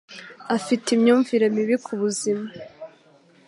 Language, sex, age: Kinyarwanda, female, 19-29